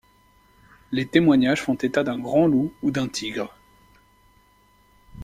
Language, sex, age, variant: French, male, 40-49, Français de métropole